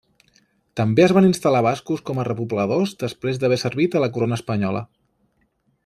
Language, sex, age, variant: Catalan, male, 19-29, Central